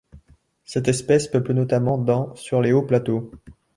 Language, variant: French, Français de métropole